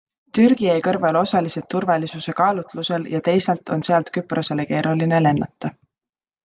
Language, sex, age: Estonian, female, 19-29